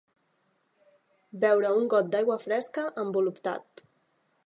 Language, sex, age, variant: Catalan, female, 30-39, Central